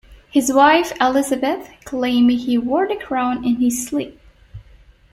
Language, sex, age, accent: English, female, 19-29, United States English